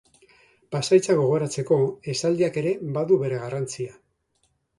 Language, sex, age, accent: Basque, male, 50-59, Mendebalekoa (Araba, Bizkaia, Gipuzkoako mendebaleko herri batzuk)